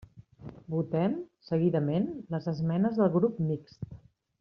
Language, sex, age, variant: Catalan, female, 40-49, Central